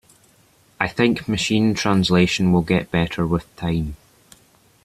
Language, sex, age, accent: English, male, under 19, Scottish English